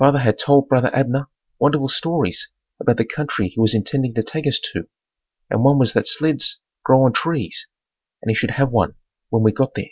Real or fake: real